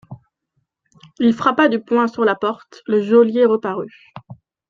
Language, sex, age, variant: French, female, 19-29, Français de métropole